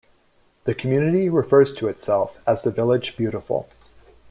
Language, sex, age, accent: English, male, 30-39, United States English